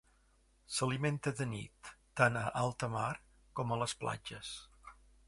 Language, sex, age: Catalan, male, 60-69